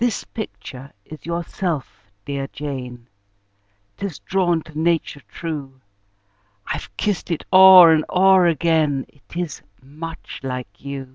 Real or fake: real